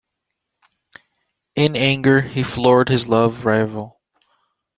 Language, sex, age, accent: English, male, 19-29, United States English